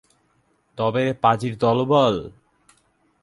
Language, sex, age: Bengali, male, 19-29